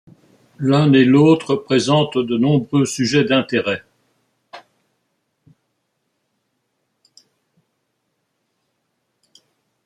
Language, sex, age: French, male, 80-89